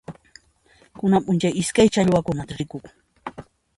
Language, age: Puno Quechua, 50-59